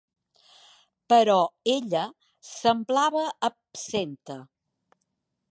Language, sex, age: Catalan, female, 60-69